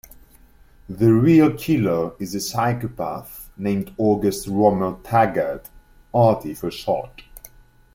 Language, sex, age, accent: English, male, 30-39, England English